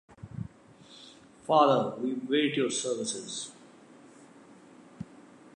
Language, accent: English, India and South Asia (India, Pakistan, Sri Lanka)